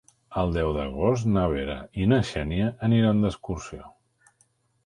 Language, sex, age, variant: Catalan, male, 60-69, Central